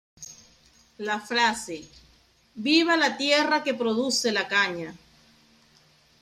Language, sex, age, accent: Spanish, female, 40-49, Caribe: Cuba, Venezuela, Puerto Rico, República Dominicana, Panamá, Colombia caribeña, México caribeño, Costa del golfo de México